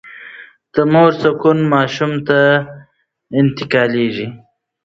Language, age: Pashto, 19-29